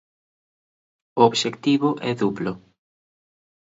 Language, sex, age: Galician, male, 30-39